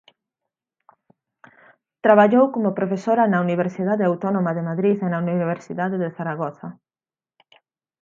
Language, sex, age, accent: Galician, female, 19-29, Atlántico (seseo e gheada); Normativo (estándar)